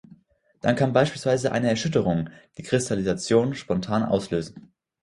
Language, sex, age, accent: German, male, under 19, Deutschland Deutsch